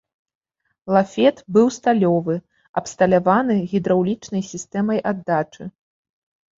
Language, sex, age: Belarusian, female, 30-39